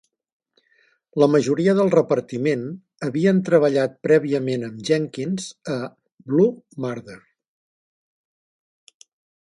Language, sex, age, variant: Catalan, male, 60-69, Central